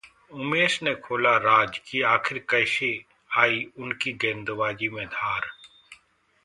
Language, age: Hindi, 40-49